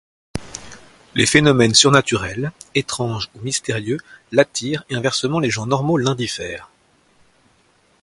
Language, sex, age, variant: French, male, 30-39, Français de métropole